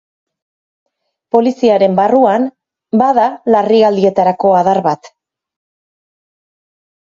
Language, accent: Basque, Erdialdekoa edo Nafarra (Gipuzkoa, Nafarroa)